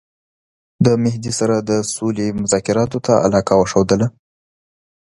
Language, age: Pashto, 19-29